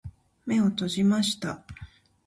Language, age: Japanese, 30-39